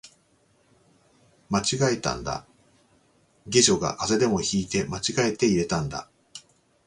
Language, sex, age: Japanese, male, 40-49